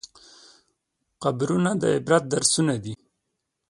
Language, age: Pashto, 19-29